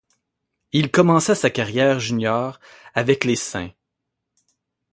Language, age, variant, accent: French, 40-49, Français d'Amérique du Nord, Français du Canada